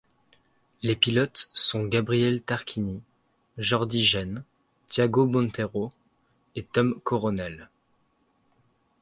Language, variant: French, Français de métropole